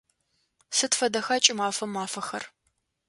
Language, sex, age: Adyghe, female, 19-29